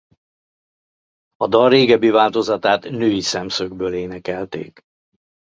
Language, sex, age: Hungarian, male, 60-69